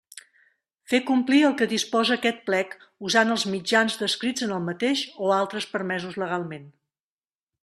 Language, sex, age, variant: Catalan, female, 40-49, Central